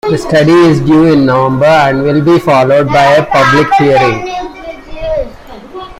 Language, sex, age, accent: English, male, 40-49, India and South Asia (India, Pakistan, Sri Lanka)